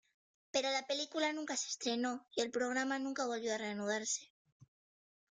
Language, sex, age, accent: Spanish, female, under 19, España: Norte peninsular (Asturias, Castilla y León, Cantabria, País Vasco, Navarra, Aragón, La Rioja, Guadalajara, Cuenca)